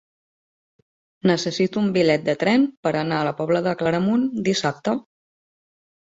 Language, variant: Catalan, Central